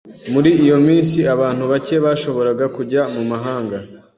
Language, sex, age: Kinyarwanda, male, 19-29